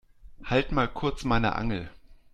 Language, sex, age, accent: German, male, 40-49, Deutschland Deutsch